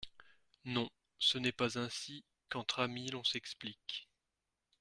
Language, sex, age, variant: French, male, 19-29, Français de métropole